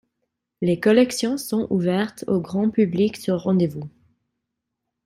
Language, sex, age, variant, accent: French, female, 30-39, Français d'Amérique du Nord, Français des États-Unis